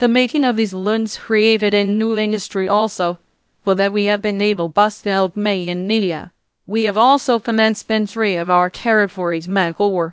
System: TTS, VITS